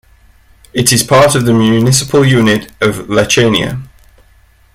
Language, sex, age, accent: English, male, 30-39, England English